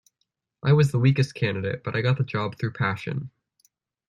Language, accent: English, United States English